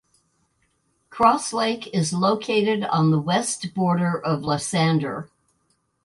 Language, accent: English, United States English